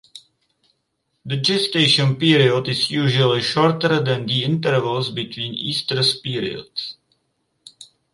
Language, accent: English, United States English; England English